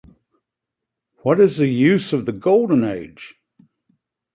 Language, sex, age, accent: English, male, 70-79, United States English